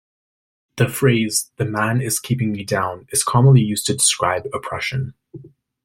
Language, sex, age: English, male, 19-29